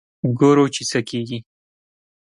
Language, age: Pashto, 19-29